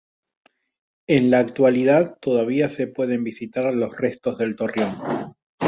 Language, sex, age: Spanish, male, 30-39